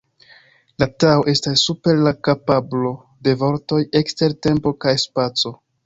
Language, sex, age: Esperanto, male, 19-29